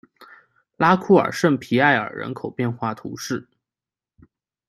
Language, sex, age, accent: Chinese, male, 19-29, 出生地：江苏省